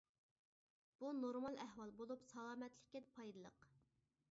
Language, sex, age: Uyghur, male, 19-29